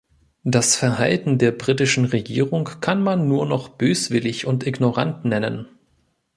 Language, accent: German, Deutschland Deutsch